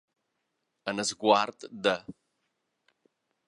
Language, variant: Catalan, Nord-Occidental